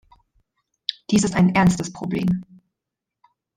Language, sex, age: German, female, 30-39